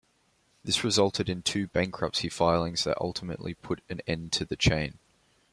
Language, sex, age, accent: English, male, 19-29, Australian English